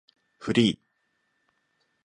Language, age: Japanese, 19-29